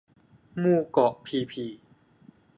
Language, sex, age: Thai, male, 19-29